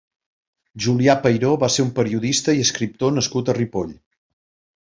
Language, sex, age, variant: Catalan, male, 50-59, Central